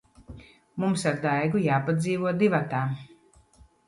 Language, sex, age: Latvian, female, 50-59